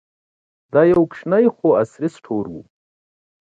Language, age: Pashto, 30-39